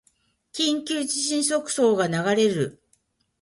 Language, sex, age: Japanese, female, 50-59